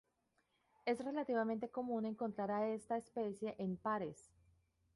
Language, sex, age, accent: Spanish, female, 30-39, Andino-Pacífico: Colombia, Perú, Ecuador, oeste de Bolivia y Venezuela andina